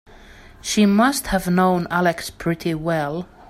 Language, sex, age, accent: English, female, 19-29, England English